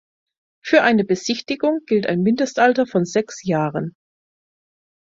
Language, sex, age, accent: German, female, 50-59, Deutschland Deutsch